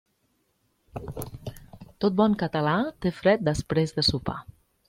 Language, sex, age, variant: Catalan, female, 30-39, Central